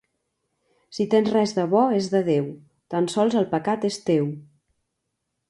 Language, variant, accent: Catalan, Central, central